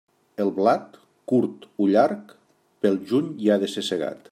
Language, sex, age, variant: Catalan, male, 40-49, Nord-Occidental